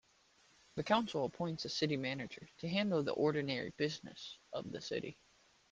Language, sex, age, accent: English, male, 19-29, United States English